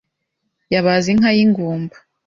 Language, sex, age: Kinyarwanda, female, 19-29